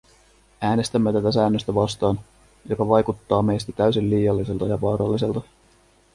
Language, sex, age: Finnish, male, 30-39